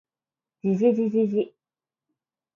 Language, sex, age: Japanese, female, 19-29